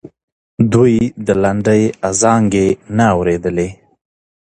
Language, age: Pashto, 30-39